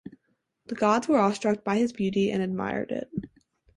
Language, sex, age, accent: English, female, under 19, United States English